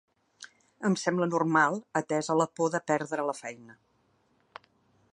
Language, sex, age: Catalan, female, 60-69